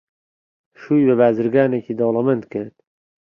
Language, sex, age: Central Kurdish, male, 30-39